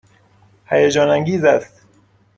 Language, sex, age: Persian, male, 30-39